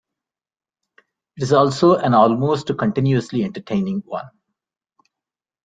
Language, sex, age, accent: English, male, 40-49, India and South Asia (India, Pakistan, Sri Lanka)